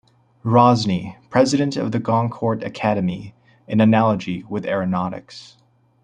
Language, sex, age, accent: English, male, 19-29, United States English